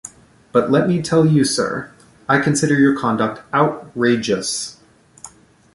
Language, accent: English, United States English